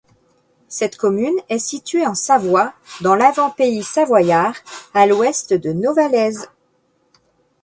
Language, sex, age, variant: French, female, 50-59, Français de métropole